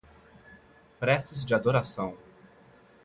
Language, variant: Portuguese, Portuguese (Brasil)